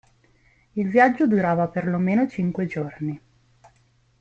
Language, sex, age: Italian, female, 19-29